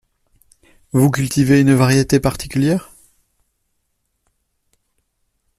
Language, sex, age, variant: French, male, 30-39, Français de métropole